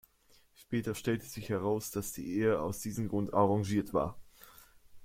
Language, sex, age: German, male, under 19